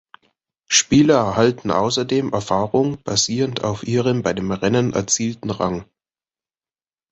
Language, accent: German, Deutschland Deutsch